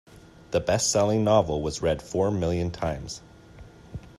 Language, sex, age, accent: English, male, 19-29, Canadian English